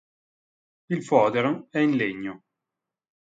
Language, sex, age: Italian, male, 40-49